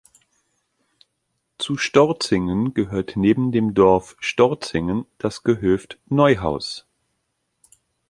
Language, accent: German, Deutschland Deutsch